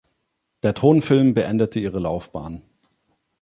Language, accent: German, Deutschland Deutsch